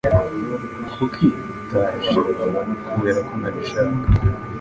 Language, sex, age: Kinyarwanda, male, 19-29